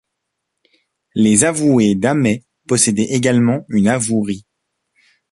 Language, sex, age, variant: French, male, 30-39, Français de métropole